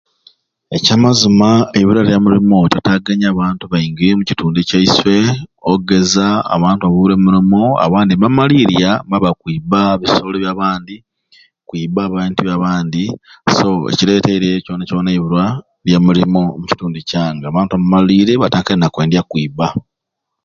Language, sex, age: Ruuli, male, 30-39